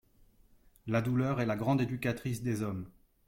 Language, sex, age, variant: French, male, 30-39, Français de métropole